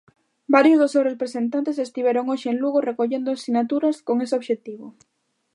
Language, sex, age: Galician, female, 19-29